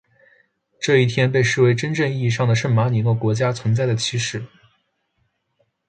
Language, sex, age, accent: Chinese, male, under 19, 出生地：湖北省